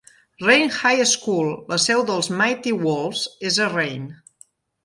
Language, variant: Catalan, Central